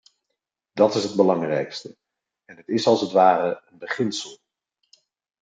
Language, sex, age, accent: Dutch, male, 40-49, Nederlands Nederlands